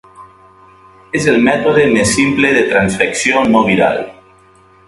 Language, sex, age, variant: Catalan, male, 40-49, Valencià meridional